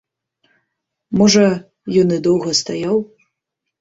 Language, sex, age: Belarusian, female, under 19